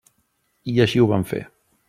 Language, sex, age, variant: Catalan, male, 30-39, Central